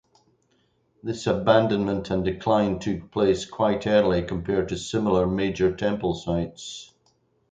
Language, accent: English, Scottish English